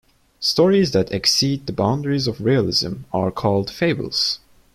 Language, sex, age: English, male, 19-29